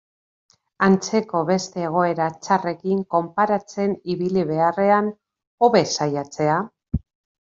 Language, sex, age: Basque, female, 40-49